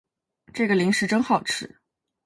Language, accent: Chinese, 出生地：江苏省